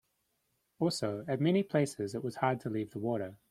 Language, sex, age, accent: English, male, 30-39, New Zealand English